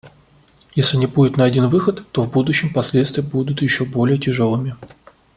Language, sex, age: Russian, male, 19-29